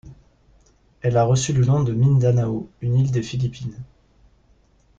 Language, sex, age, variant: French, male, 19-29, Français de métropole